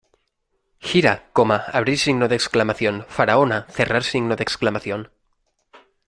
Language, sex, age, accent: Spanish, male, 19-29, España: Centro-Sur peninsular (Madrid, Toledo, Castilla-La Mancha)